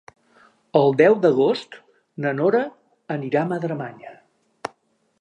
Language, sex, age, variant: Catalan, male, 60-69, Central